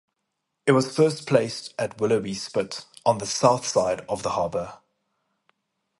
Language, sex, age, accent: English, male, 30-39, Southern African (South Africa, Zimbabwe, Namibia)